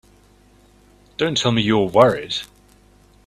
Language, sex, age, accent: English, male, 30-39, England English